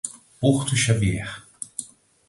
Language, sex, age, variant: Portuguese, male, 30-39, Portuguese (Brasil)